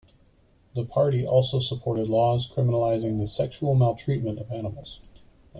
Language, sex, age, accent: English, male, 40-49, United States English